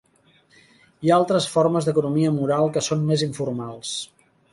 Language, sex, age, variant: Catalan, male, 50-59, Central